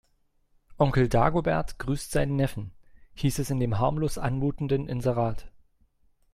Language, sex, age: German, male, 30-39